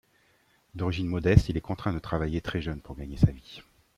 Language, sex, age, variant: French, male, 50-59, Français de métropole